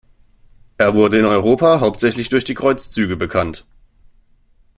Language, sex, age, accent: German, male, 19-29, Deutschland Deutsch